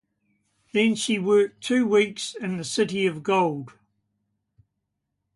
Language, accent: English, New Zealand English